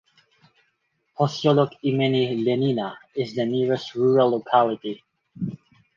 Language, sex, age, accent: English, male, 19-29, Filipino